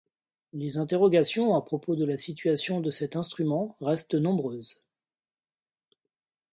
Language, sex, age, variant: French, male, 40-49, Français de métropole